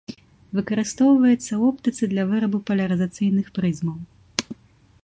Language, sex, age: Belarusian, female, 19-29